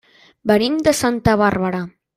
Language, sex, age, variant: Catalan, male, under 19, Central